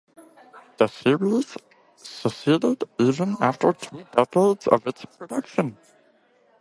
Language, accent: English, United States English